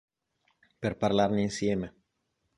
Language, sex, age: Italian, male, 40-49